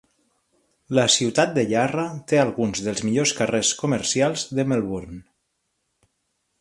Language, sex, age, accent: Catalan, male, 40-49, central; septentrional